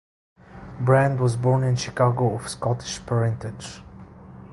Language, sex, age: English, male, 19-29